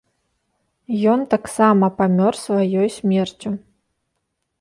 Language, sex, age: Belarusian, female, 30-39